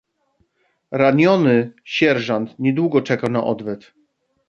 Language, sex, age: Polish, male, 40-49